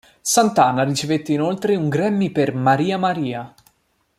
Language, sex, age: Italian, male, 19-29